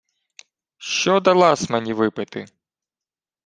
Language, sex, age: Ukrainian, male, 19-29